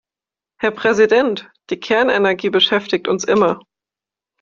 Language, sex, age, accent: German, female, 19-29, Deutschland Deutsch